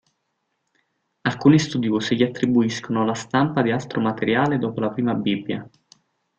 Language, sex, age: Italian, male, 19-29